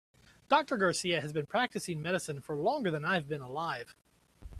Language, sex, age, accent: English, male, 40-49, United States English